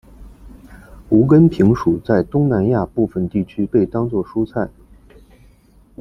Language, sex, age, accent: Chinese, male, 19-29, 出生地：河南省